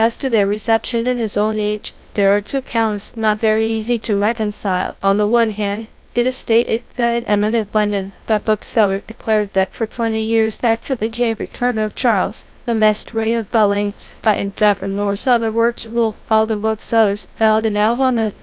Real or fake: fake